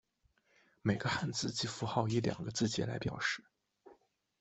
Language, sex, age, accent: Chinese, male, 19-29, 出生地：辽宁省